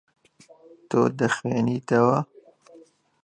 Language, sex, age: Central Kurdish, male, 30-39